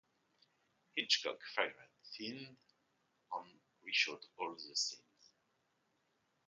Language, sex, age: English, male, 40-49